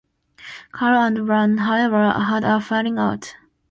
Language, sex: English, female